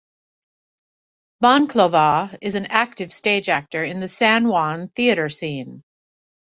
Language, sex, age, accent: English, female, 50-59, United States English